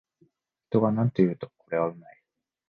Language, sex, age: Japanese, male, 19-29